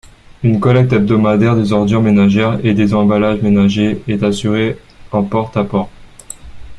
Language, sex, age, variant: French, male, 19-29, Français des départements et régions d'outre-mer